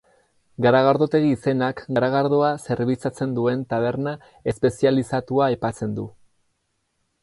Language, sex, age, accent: Basque, male, 30-39, Erdialdekoa edo Nafarra (Gipuzkoa, Nafarroa)